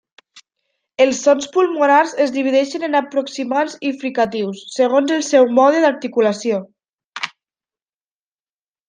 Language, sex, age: Catalan, female, 19-29